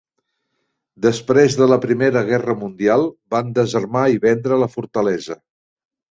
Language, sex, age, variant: Catalan, male, 70-79, Central